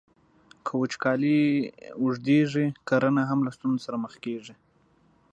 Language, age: Pashto, 19-29